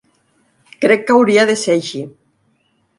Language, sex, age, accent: Catalan, female, 40-49, Tortosí